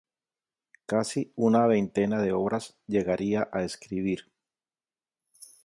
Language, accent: Spanish, Andino-Pacífico: Colombia, Perú, Ecuador, oeste de Bolivia y Venezuela andina